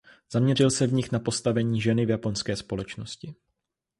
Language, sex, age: Czech, male, 19-29